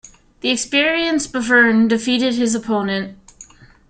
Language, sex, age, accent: English, female, 19-29, United States English